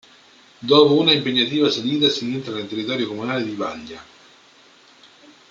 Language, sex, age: Italian, male, 40-49